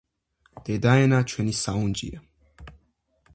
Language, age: Georgian, under 19